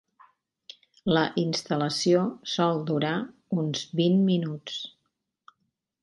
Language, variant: Catalan, Central